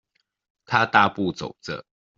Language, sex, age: Chinese, male, 30-39